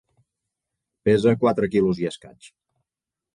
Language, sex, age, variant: Catalan, male, 40-49, Central